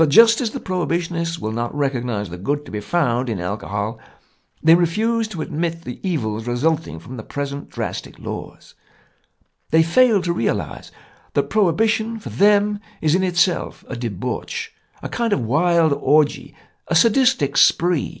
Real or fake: real